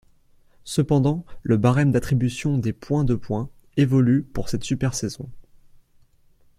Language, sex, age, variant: French, male, under 19, Français de métropole